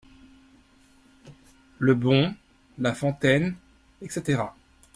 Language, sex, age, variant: French, male, 30-39, Français de métropole